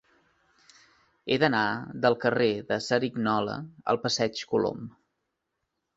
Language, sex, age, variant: Catalan, male, 19-29, Central